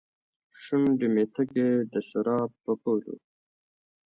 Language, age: Pashto, 30-39